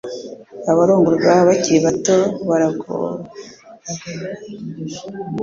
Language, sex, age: Kinyarwanda, female, 50-59